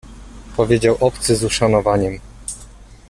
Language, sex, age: Polish, male, 30-39